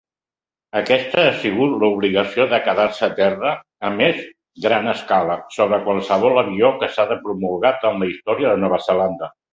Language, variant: Catalan, Central